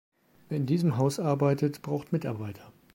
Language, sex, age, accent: German, male, 40-49, Deutschland Deutsch